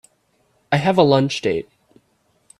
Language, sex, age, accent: English, female, under 19, United States English